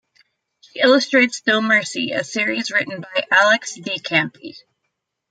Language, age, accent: English, 19-29, United States English